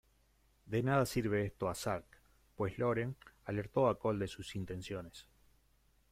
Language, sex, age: Spanish, male, 50-59